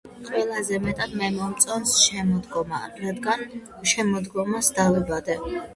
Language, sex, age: Georgian, female, under 19